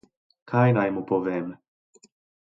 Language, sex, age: Slovenian, male, 19-29